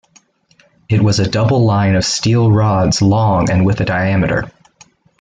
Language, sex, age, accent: English, male, 19-29, United States English